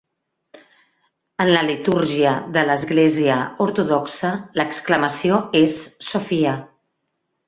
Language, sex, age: Catalan, female, 40-49